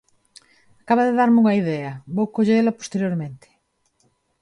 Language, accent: Galician, Neofalante